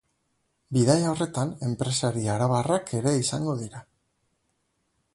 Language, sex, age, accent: Basque, male, 40-49, Batua